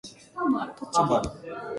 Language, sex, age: Japanese, female, 19-29